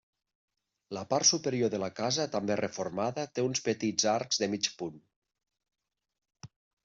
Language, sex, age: Catalan, male, 40-49